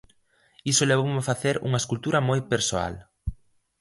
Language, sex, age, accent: Galician, male, under 19, Normativo (estándar)